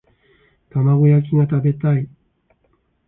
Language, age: Japanese, 60-69